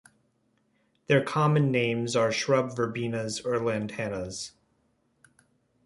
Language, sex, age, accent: English, male, 30-39, United States English